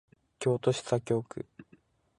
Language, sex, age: Japanese, male, 19-29